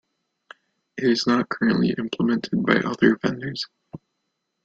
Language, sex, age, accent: English, male, 19-29, United States English